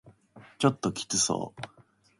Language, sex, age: Japanese, male, 19-29